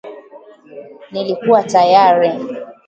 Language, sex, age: Swahili, female, 19-29